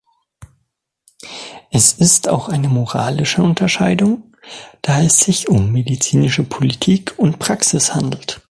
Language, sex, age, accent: German, male, 19-29, Deutschland Deutsch